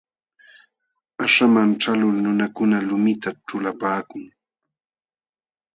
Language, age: Jauja Wanca Quechua, 40-49